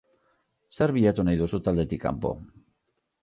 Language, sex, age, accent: Basque, male, 50-59, Mendebalekoa (Araba, Bizkaia, Gipuzkoako mendebaleko herri batzuk)